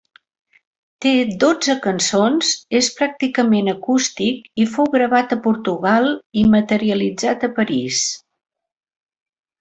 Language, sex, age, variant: Catalan, female, 60-69, Central